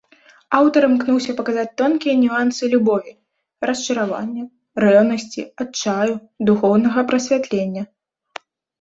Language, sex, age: Belarusian, female, under 19